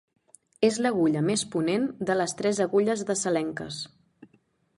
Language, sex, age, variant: Catalan, female, 19-29, Central